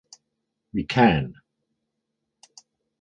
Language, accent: English, England English